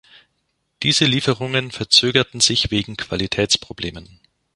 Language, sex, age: German, male, 40-49